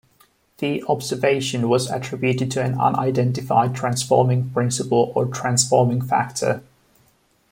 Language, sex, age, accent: English, male, 19-29, England English